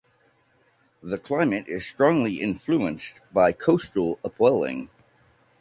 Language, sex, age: English, male, 40-49